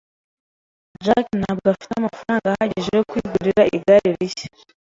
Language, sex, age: Kinyarwanda, female, 19-29